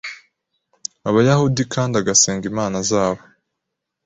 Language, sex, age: Kinyarwanda, male, 40-49